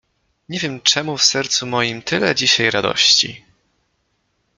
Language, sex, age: Polish, male, 19-29